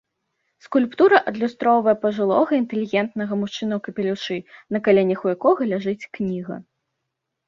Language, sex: Belarusian, female